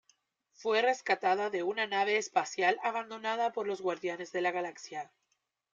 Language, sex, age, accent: Spanish, female, 19-29, Chileno: Chile, Cuyo